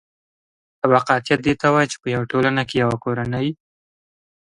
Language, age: Pashto, 19-29